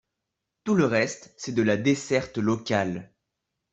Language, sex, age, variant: French, male, under 19, Français de métropole